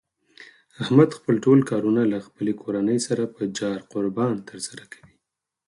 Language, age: Pashto, 30-39